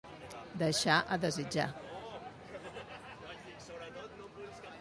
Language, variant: Catalan, Nord-Occidental